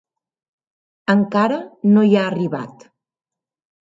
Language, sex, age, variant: Catalan, female, 40-49, Central